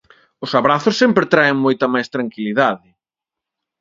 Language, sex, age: Galician, male, 40-49